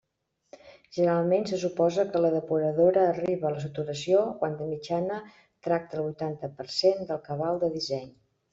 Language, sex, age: Catalan, female, 60-69